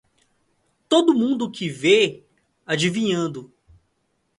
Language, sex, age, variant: Portuguese, male, 30-39, Portuguese (Brasil)